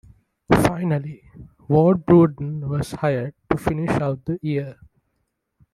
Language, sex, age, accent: English, male, 19-29, India and South Asia (India, Pakistan, Sri Lanka)